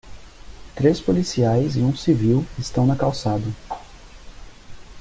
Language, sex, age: Portuguese, male, 30-39